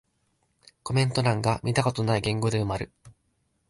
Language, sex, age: Japanese, male, 19-29